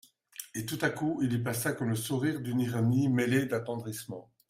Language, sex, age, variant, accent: French, male, 40-49, Français d'Europe, Français de Belgique